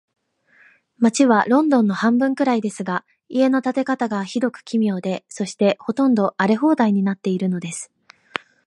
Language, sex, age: Japanese, female, 19-29